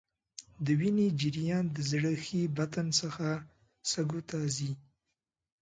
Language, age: Pashto, 19-29